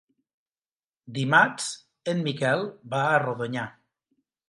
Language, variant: Catalan, Nord-Occidental